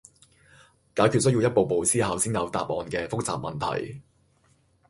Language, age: Cantonese, 19-29